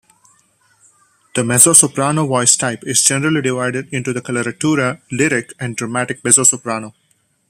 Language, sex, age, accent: English, male, 19-29, India and South Asia (India, Pakistan, Sri Lanka)